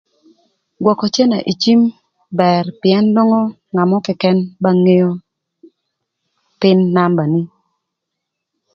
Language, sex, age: Thur, female, 30-39